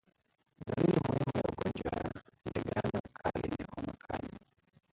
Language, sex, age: Swahili, male, 30-39